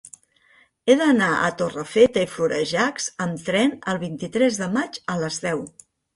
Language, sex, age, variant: Catalan, female, 50-59, Central